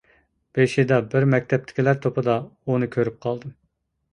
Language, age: Uyghur, 40-49